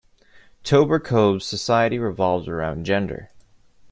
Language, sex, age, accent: English, male, 19-29, United States English